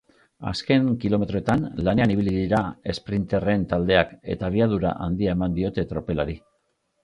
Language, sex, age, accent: Basque, male, 50-59, Mendebalekoa (Araba, Bizkaia, Gipuzkoako mendebaleko herri batzuk)